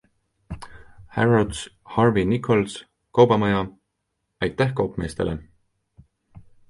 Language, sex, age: Estonian, male, 19-29